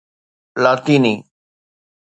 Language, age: Sindhi, 40-49